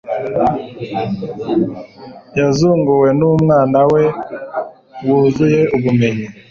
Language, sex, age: Kinyarwanda, male, 19-29